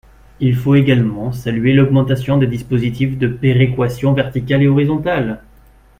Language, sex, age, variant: French, male, 30-39, Français de métropole